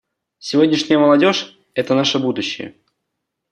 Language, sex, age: Russian, male, under 19